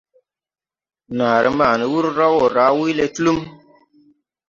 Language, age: Tupuri, 19-29